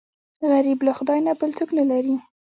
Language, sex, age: Pashto, female, 19-29